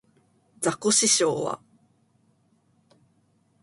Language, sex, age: Japanese, female, 19-29